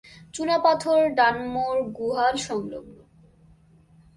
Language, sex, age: Bengali, female, 19-29